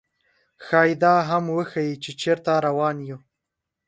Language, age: Pashto, under 19